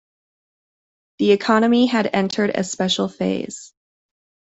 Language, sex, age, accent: English, female, 30-39, United States English